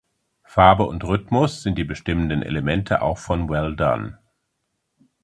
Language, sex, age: German, male, 50-59